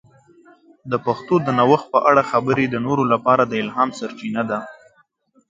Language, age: Pashto, 19-29